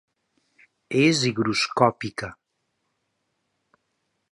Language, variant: Catalan, Central